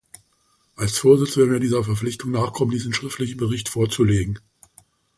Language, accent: German, Deutschland Deutsch